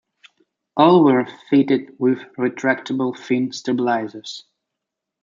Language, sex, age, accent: English, male, 19-29, United States English